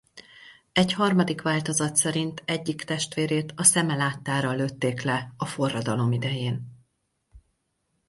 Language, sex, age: Hungarian, female, 40-49